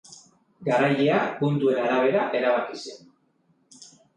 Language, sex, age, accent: Basque, male, 40-49, Mendebalekoa (Araba, Bizkaia, Gipuzkoako mendebaleko herri batzuk)